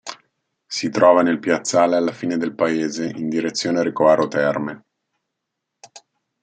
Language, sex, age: Italian, male, 40-49